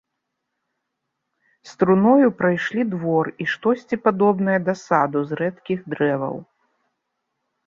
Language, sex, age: Belarusian, female, 30-39